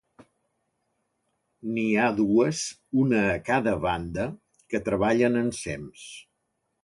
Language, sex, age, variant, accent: Catalan, male, 60-69, Central, central